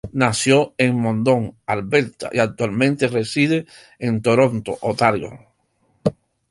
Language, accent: Spanish, Caribe: Cuba, Venezuela, Puerto Rico, República Dominicana, Panamá, Colombia caribeña, México caribeño, Costa del golfo de México